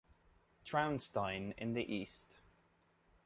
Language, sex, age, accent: English, male, 30-39, England English